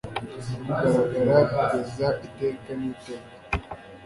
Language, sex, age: Kinyarwanda, male, under 19